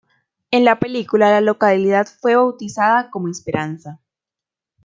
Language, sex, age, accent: Spanish, female, 19-29, Caribe: Cuba, Venezuela, Puerto Rico, República Dominicana, Panamá, Colombia caribeña, México caribeño, Costa del golfo de México